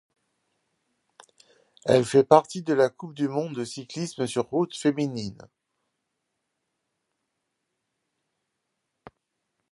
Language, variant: French, Français de métropole